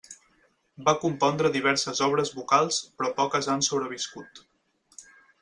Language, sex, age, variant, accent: Catalan, male, 19-29, Central, central; Barceloní